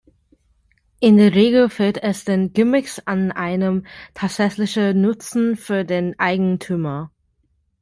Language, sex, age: German, female, 19-29